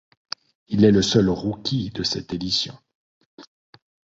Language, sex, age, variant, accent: French, male, 40-49, Français d'Europe, Français de Suisse